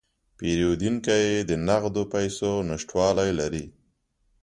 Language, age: Pashto, 40-49